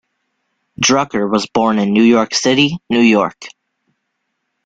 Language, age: English, 19-29